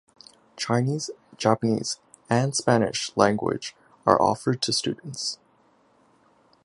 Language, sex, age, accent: English, male, 19-29, Canadian English